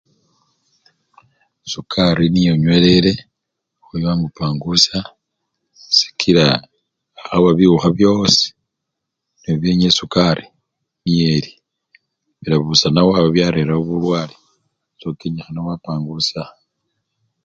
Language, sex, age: Luyia, male, 60-69